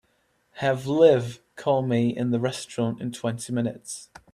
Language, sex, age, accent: English, male, 19-29, England English